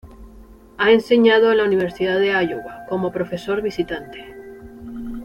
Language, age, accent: Spanish, 40-49, España: Norte peninsular (Asturias, Castilla y León, Cantabria, País Vasco, Navarra, Aragón, La Rioja, Guadalajara, Cuenca)